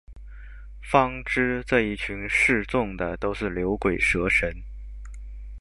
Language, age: Chinese, 19-29